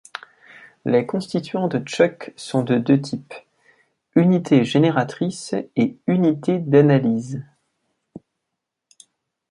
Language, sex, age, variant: French, male, 19-29, Français de métropole